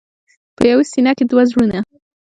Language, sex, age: Pashto, female, under 19